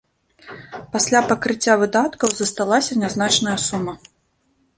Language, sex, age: Belarusian, female, 19-29